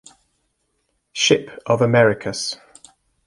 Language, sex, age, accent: English, male, 40-49, England English